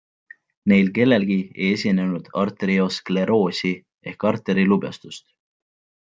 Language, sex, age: Estonian, male, 19-29